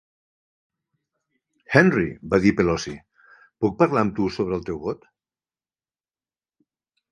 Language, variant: Catalan, Central